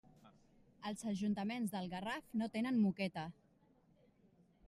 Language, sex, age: Catalan, female, 30-39